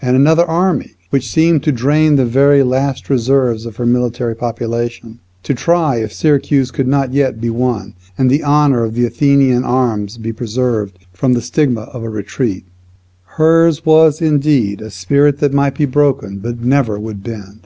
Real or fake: real